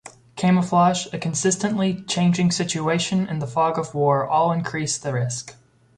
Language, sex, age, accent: English, male, 19-29, United States English